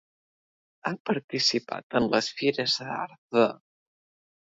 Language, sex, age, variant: Catalan, male, under 19, Central